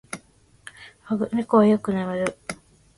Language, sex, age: Japanese, female, 19-29